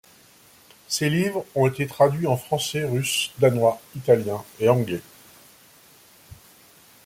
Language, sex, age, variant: French, male, 50-59, Français de métropole